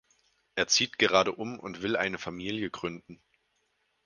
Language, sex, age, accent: German, male, 19-29, Deutschland Deutsch